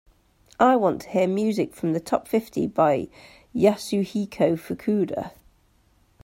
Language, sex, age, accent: English, female, 30-39, England English